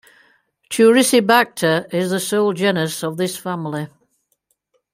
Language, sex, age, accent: English, female, 60-69, England English